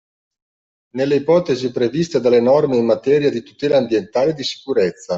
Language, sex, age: Italian, male, 50-59